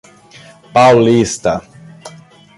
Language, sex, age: Portuguese, male, 30-39